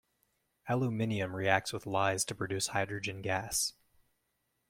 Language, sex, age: English, male, 30-39